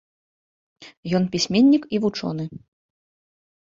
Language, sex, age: Belarusian, female, 19-29